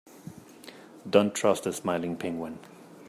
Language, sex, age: English, male, 30-39